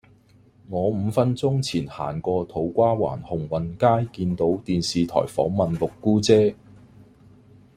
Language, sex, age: Cantonese, male, 40-49